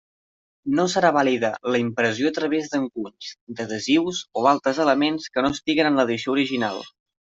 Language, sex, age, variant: Catalan, male, 19-29, Central